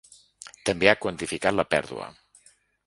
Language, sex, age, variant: Catalan, male, 50-59, Central